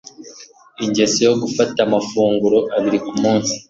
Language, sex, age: Kinyarwanda, male, 19-29